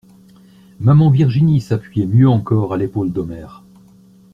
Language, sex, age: French, male, 60-69